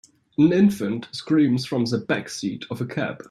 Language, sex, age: English, male, 19-29